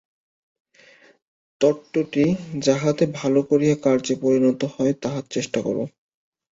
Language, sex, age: Bengali, male, 19-29